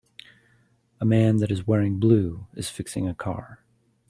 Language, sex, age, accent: English, male, 40-49, United States English